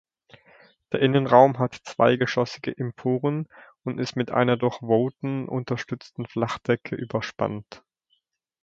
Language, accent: German, Deutschland Deutsch